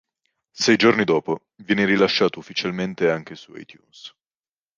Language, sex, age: Italian, male, 19-29